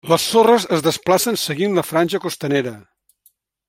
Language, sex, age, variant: Catalan, male, 70-79, Central